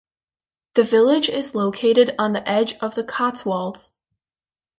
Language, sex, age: English, female, under 19